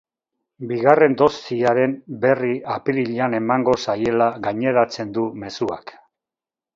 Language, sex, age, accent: Basque, male, 60-69, Mendebalekoa (Araba, Bizkaia, Gipuzkoako mendebaleko herri batzuk)